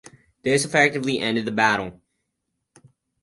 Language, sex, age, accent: English, male, under 19, United States English